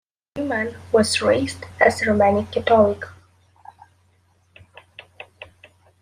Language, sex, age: English, female, under 19